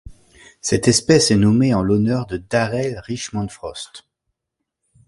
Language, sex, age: French, male, 30-39